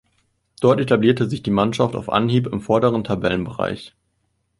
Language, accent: German, Deutschland Deutsch